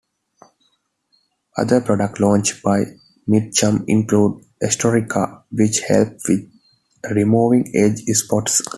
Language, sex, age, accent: English, male, 19-29, India and South Asia (India, Pakistan, Sri Lanka)